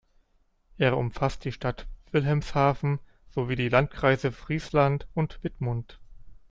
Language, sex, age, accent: German, male, 30-39, Deutschland Deutsch